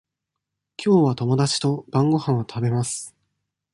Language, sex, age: Japanese, male, 19-29